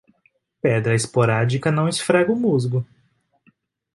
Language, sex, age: Portuguese, male, 19-29